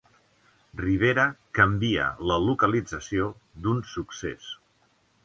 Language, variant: Catalan, Central